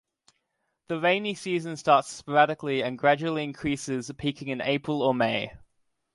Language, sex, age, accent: English, male, under 19, Australian English